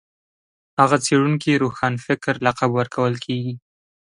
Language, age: Pashto, 19-29